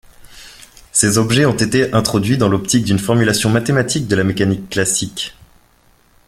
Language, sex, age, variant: French, male, 19-29, Français de métropole